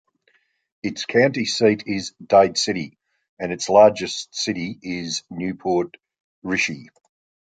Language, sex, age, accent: English, male, 60-69, Australian English